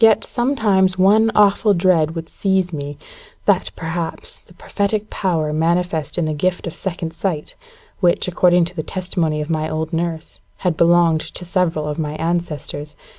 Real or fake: real